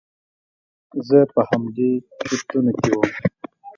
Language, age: Pashto, 19-29